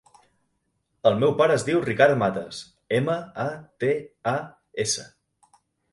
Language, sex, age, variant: Catalan, male, 30-39, Central